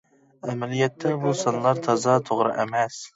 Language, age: Uyghur, 19-29